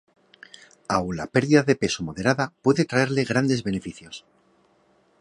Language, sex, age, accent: Spanish, male, 40-49, España: Norte peninsular (Asturias, Castilla y León, Cantabria, País Vasco, Navarra, Aragón, La Rioja, Guadalajara, Cuenca)